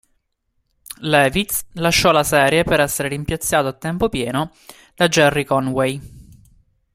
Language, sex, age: Italian, male, 19-29